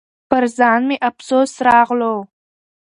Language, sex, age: Pashto, female, under 19